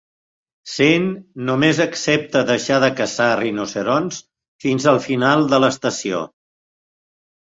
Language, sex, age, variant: Catalan, male, 70-79, Central